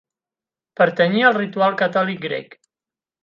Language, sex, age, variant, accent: Catalan, male, 19-29, Central, central